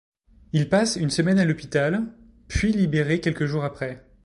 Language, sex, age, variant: French, male, 19-29, Français de métropole